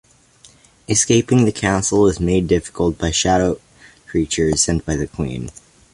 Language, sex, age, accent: English, male, under 19, United States English